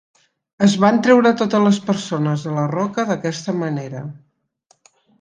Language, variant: Catalan, Central